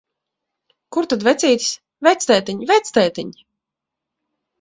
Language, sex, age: Latvian, female, 30-39